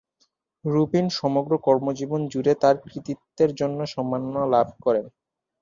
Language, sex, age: Bengali, male, under 19